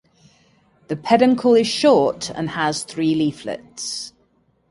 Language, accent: English, England English